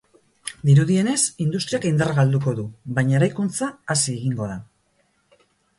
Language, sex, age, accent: Basque, female, 40-49, Erdialdekoa edo Nafarra (Gipuzkoa, Nafarroa)